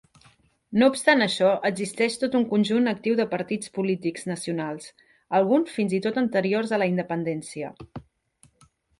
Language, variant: Catalan, Nord-Occidental